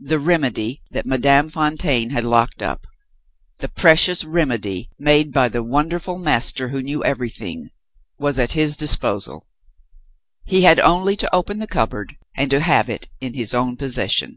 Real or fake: real